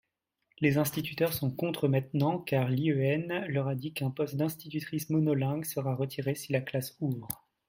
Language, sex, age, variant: French, male, 19-29, Français de métropole